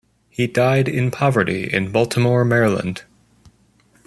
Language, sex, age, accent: English, male, 30-39, United States English